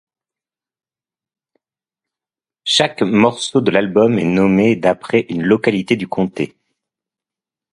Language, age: French, 40-49